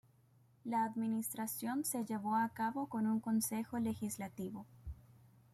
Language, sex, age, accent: Spanish, female, 19-29, América central